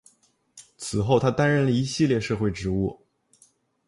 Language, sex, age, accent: Chinese, male, 19-29, 出生地：浙江省